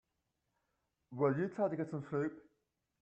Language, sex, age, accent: English, male, 30-39, United States English